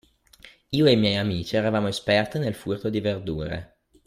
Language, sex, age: Italian, male, under 19